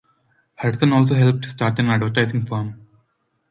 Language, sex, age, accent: English, female, 19-29, India and South Asia (India, Pakistan, Sri Lanka)